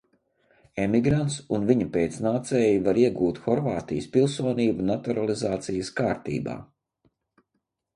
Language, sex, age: Latvian, male, 50-59